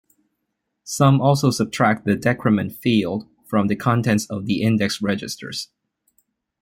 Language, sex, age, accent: English, male, 19-29, United States English